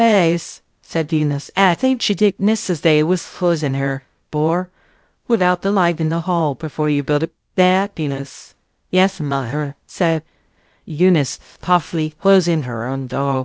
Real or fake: fake